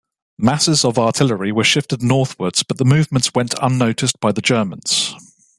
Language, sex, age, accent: English, male, 30-39, England English